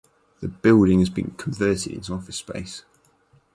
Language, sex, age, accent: English, male, under 19, England English